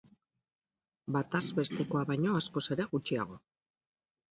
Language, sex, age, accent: Basque, female, 50-59, Mendebalekoa (Araba, Bizkaia, Gipuzkoako mendebaleko herri batzuk)